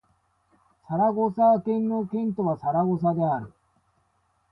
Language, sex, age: Japanese, male, 40-49